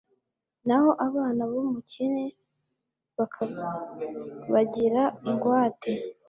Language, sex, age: Kinyarwanda, female, 19-29